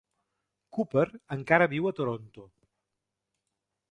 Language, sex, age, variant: Catalan, male, 50-59, Central